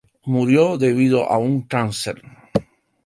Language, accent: Spanish, Caribe: Cuba, Venezuela, Puerto Rico, República Dominicana, Panamá, Colombia caribeña, México caribeño, Costa del golfo de México